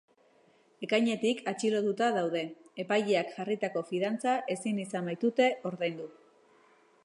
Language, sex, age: Basque, female, 30-39